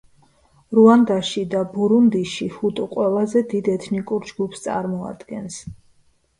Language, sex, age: Georgian, female, 40-49